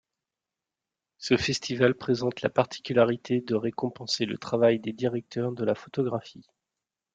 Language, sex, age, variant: French, male, 40-49, Français de métropole